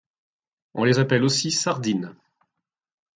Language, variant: French, Français de métropole